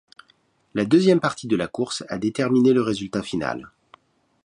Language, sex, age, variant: French, male, 40-49, Français de métropole